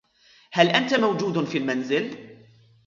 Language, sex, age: Arabic, male, 19-29